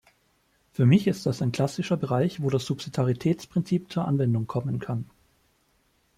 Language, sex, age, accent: German, male, 30-39, Österreichisches Deutsch